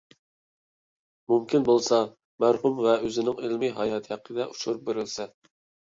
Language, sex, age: Uyghur, male, 30-39